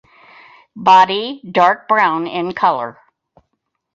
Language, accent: English, United States English